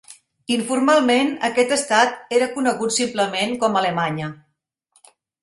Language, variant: Catalan, Central